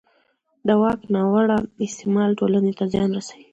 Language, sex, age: Pashto, female, 19-29